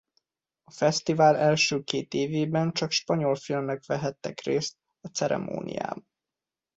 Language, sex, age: Hungarian, male, 30-39